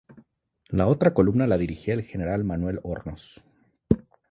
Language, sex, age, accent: Spanish, male, 30-39, México